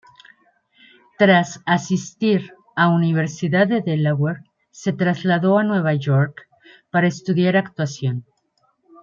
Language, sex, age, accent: Spanish, female, 50-59, México